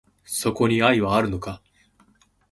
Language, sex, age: Japanese, male, 19-29